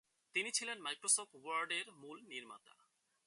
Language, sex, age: Bengali, male, 19-29